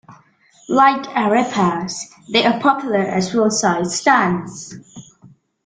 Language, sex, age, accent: English, female, under 19, United States English